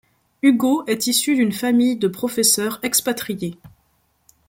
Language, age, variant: French, 19-29, Français de métropole